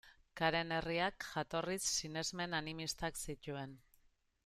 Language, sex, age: Basque, female, 40-49